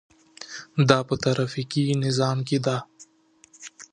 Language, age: Pashto, 19-29